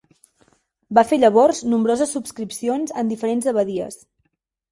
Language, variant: Catalan, Central